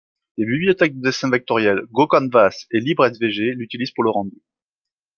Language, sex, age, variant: French, male, 30-39, Français de métropole